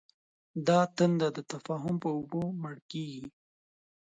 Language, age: Pashto, 19-29